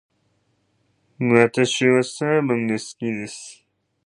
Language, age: Japanese, 19-29